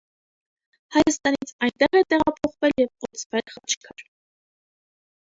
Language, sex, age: Armenian, female, 19-29